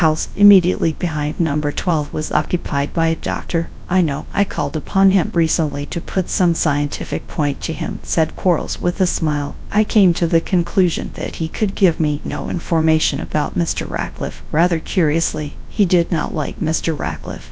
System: TTS, GradTTS